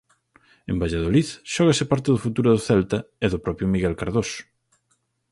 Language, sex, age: Galician, male, 30-39